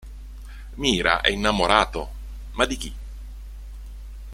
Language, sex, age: Italian, male, 50-59